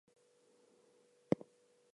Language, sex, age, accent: English, female, 19-29, Southern African (South Africa, Zimbabwe, Namibia)